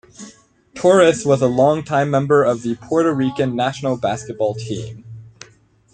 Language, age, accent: English, 19-29, United States English